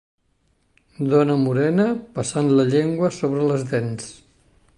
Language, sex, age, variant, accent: Catalan, male, 60-69, Nord-Occidental, nord-occidental